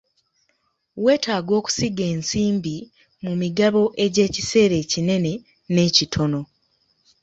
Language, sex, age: Ganda, female, 30-39